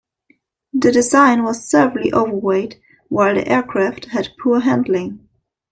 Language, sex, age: English, female, 19-29